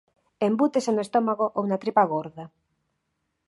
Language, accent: Galician, Normativo (estándar)